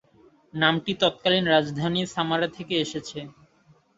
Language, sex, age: Bengali, male, 19-29